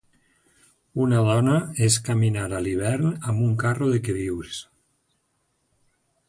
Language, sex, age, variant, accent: Catalan, male, 60-69, Valencià central, valencià